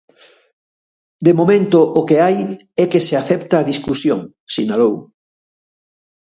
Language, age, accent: Galician, 60-69, Atlántico (seseo e gheada)